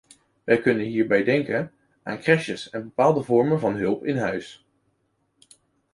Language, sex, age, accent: Dutch, male, 19-29, Nederlands Nederlands